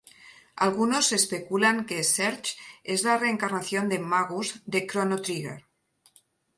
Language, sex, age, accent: Spanish, female, 50-59, España: Norte peninsular (Asturias, Castilla y León, Cantabria, País Vasco, Navarra, Aragón, La Rioja, Guadalajara, Cuenca)